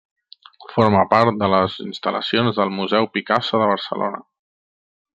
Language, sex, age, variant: Catalan, male, 30-39, Central